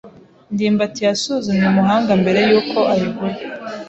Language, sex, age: Kinyarwanda, female, 19-29